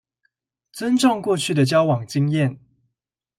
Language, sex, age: Chinese, male, 19-29